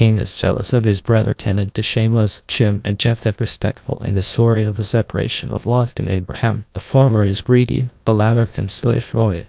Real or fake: fake